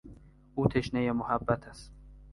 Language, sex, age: Persian, male, 19-29